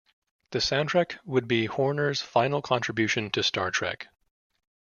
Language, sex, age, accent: English, male, 30-39, United States English